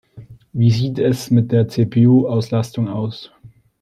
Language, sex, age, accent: German, male, 19-29, Österreichisches Deutsch